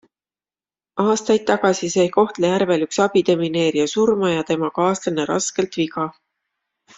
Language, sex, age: Estonian, female, 50-59